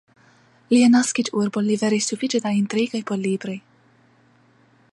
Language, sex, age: Esperanto, female, 19-29